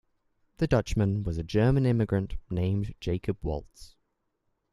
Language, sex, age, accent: English, male, 19-29, England English